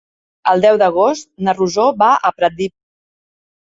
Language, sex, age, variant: Catalan, female, 40-49, Central